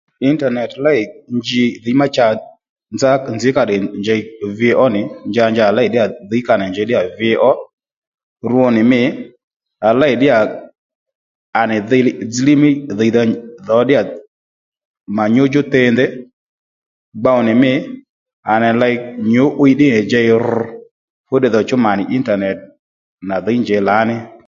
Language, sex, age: Lendu, male, 30-39